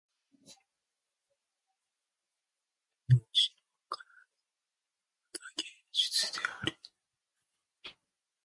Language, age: Japanese, 19-29